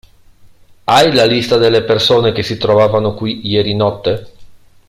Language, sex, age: Italian, male, 50-59